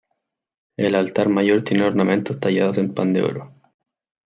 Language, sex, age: Spanish, male, 19-29